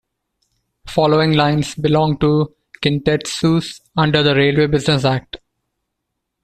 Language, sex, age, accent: English, male, 40-49, India and South Asia (India, Pakistan, Sri Lanka)